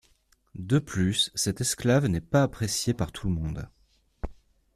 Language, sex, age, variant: French, male, 19-29, Français de métropole